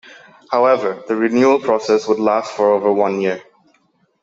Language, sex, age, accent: English, male, 19-29, England English